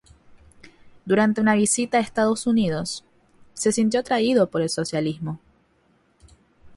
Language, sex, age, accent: Spanish, female, 19-29, Rioplatense: Argentina, Uruguay, este de Bolivia, Paraguay